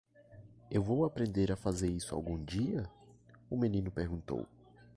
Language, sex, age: Portuguese, male, 19-29